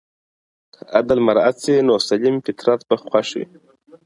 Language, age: Pashto, 30-39